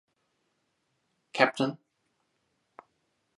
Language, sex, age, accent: English, male, 50-59, Australian English